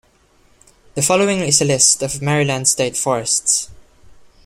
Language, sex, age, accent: English, male, 19-29, Filipino